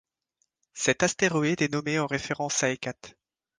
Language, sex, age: French, male, 19-29